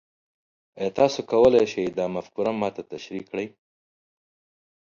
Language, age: Pashto, 30-39